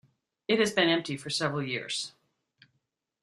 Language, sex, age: English, female, 50-59